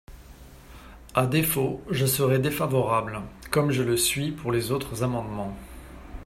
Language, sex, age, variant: French, male, 40-49, Français de métropole